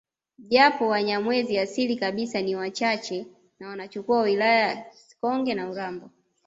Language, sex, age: Swahili, female, 19-29